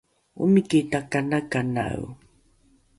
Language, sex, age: Rukai, female, 40-49